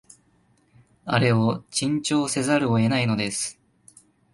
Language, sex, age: Japanese, male, 19-29